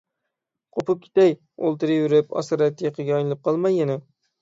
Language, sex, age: Uyghur, male, 19-29